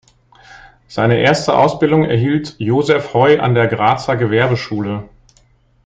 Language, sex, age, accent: German, male, 50-59, Deutschland Deutsch